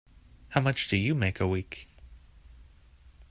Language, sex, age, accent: English, male, 19-29, United States English